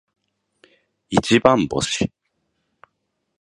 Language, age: Japanese, 50-59